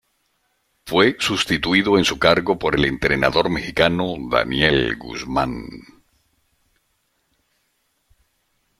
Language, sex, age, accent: Spanish, male, 50-59, América central